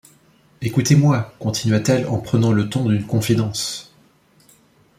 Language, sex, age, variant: French, male, 19-29, Français de métropole